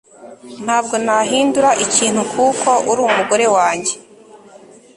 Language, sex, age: Kinyarwanda, female, 19-29